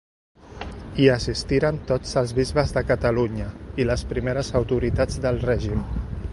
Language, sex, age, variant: Catalan, male, 40-49, Central